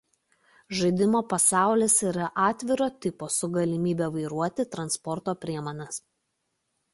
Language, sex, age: Lithuanian, female, 30-39